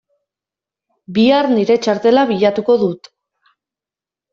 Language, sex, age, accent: Basque, female, 19-29, Erdialdekoa edo Nafarra (Gipuzkoa, Nafarroa)